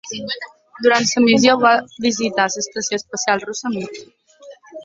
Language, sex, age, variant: Catalan, female, 19-29, Balear